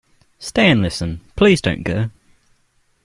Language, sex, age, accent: English, male, under 19, England English